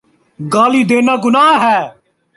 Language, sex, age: Urdu, male, 19-29